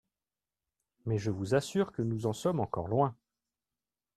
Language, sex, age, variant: French, male, 40-49, Français de métropole